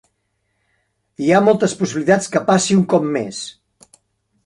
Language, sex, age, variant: Catalan, male, 60-69, Central